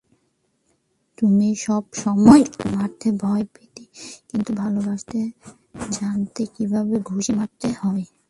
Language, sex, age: Bengali, female, 19-29